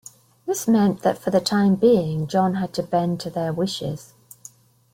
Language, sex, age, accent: English, female, 50-59, England English